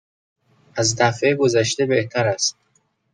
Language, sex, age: Persian, male, 19-29